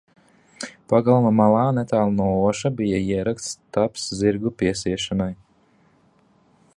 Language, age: Latvian, 19-29